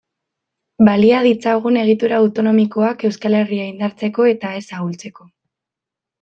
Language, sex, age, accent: Basque, female, 19-29, Mendebalekoa (Araba, Bizkaia, Gipuzkoako mendebaleko herri batzuk)